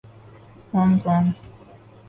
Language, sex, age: Urdu, male, 19-29